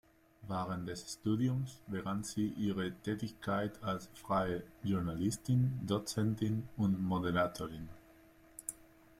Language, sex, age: German, male, 30-39